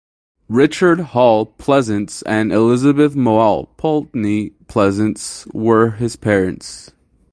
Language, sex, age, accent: English, male, 19-29, United States English